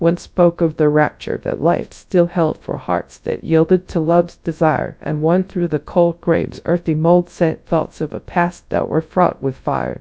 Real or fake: fake